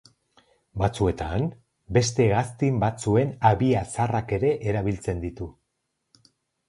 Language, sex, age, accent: Basque, male, 60-69, Erdialdekoa edo Nafarra (Gipuzkoa, Nafarroa)